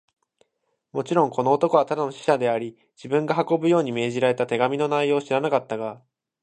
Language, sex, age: Japanese, male, 19-29